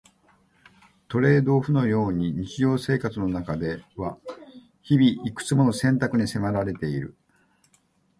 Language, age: Japanese, 60-69